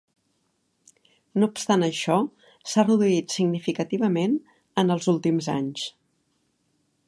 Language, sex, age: Catalan, female, 50-59